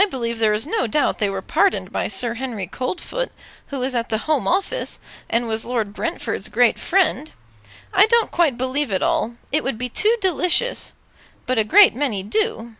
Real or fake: real